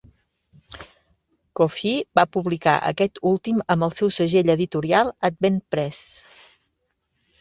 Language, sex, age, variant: Catalan, female, 40-49, Central